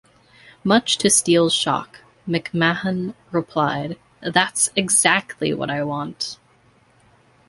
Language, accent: English, United States English